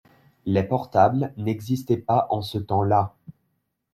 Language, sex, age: French, male, 19-29